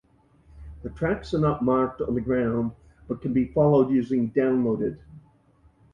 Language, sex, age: English, male, 60-69